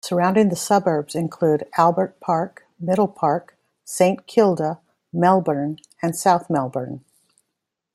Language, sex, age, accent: English, female, 50-59, United States English